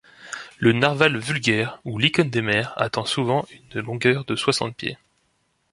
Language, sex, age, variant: French, male, 19-29, Français de métropole